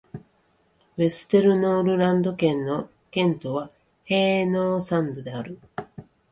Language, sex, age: Japanese, female, 50-59